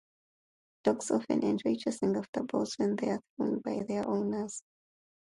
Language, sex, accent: English, female, England English